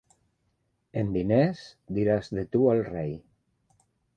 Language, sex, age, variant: Catalan, male, 50-59, Nord-Occidental